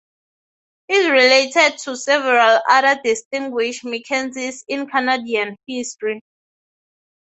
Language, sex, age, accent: English, female, 19-29, Southern African (South Africa, Zimbabwe, Namibia)